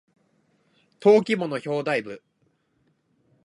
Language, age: Japanese, 19-29